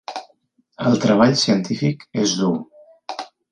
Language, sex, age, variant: Catalan, male, 40-49, Central